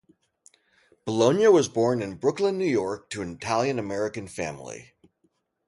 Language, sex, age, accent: English, male, 50-59, United States English